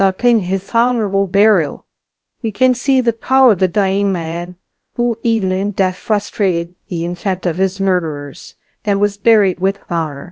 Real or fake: fake